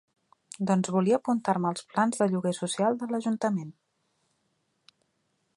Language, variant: Catalan, Central